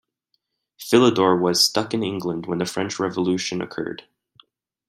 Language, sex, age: English, male, 19-29